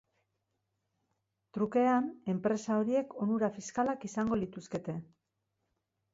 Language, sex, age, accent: Basque, female, 50-59, Mendebalekoa (Araba, Bizkaia, Gipuzkoako mendebaleko herri batzuk)